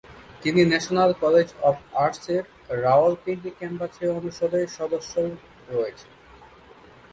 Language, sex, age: Bengali, male, 19-29